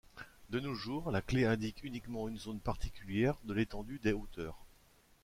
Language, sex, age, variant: French, male, 40-49, Français de métropole